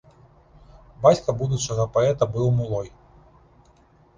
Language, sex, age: Belarusian, male, 40-49